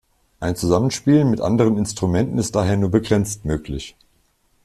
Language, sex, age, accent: German, male, 40-49, Deutschland Deutsch